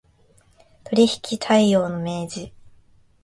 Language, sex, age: Japanese, female, 19-29